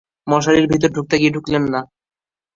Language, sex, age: Bengali, male, 19-29